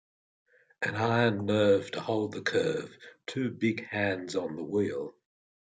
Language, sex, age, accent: English, male, 70-79, Australian English